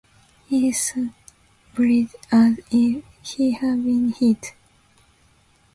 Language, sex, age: English, female, 19-29